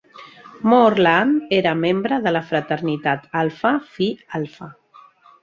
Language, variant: Catalan, Central